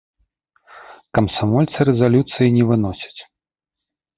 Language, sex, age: Belarusian, male, 30-39